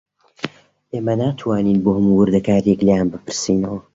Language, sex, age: Central Kurdish, male, under 19